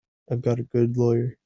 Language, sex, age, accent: English, male, 19-29, United States English